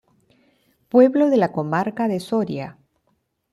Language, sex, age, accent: Spanish, female, 60-69, Andino-Pacífico: Colombia, Perú, Ecuador, oeste de Bolivia y Venezuela andina